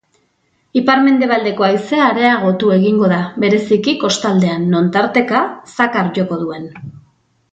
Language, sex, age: Basque, female, 40-49